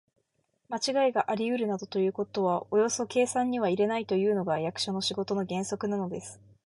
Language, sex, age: Japanese, female, 19-29